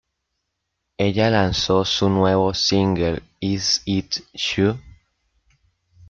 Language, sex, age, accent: Spanish, male, 19-29, Andino-Pacífico: Colombia, Perú, Ecuador, oeste de Bolivia y Venezuela andina